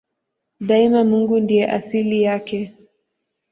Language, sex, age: Swahili, female, 19-29